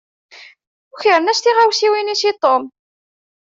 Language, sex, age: Kabyle, female, 19-29